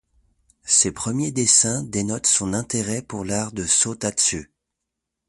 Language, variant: French, Français de métropole